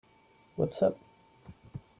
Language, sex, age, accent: English, male, 19-29, United States English